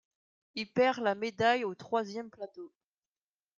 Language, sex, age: French, female, under 19